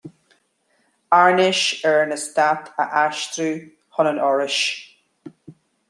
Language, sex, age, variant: Irish, male, 50-59, Gaeilge Uladh